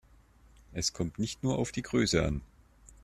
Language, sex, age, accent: German, male, 40-49, Deutschland Deutsch